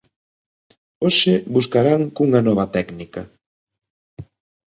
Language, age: Galician, 30-39